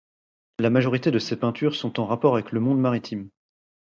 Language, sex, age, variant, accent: French, male, 30-39, Français d'Europe, Français de Belgique